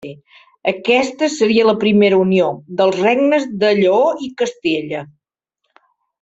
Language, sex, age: Catalan, male, 40-49